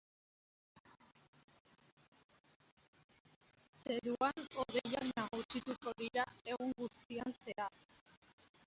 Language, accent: Basque, Mendebalekoa (Araba, Bizkaia, Gipuzkoako mendebaleko herri batzuk)